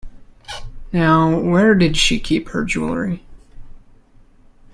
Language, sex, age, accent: English, male, 19-29, United States English